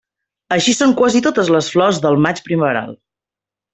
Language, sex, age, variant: Catalan, female, 40-49, Central